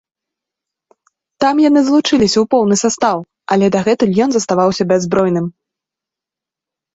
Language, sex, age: Belarusian, female, 19-29